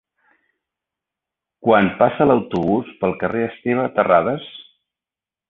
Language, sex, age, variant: Catalan, male, 60-69, Central